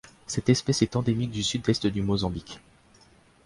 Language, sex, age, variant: French, male, under 19, Français de métropole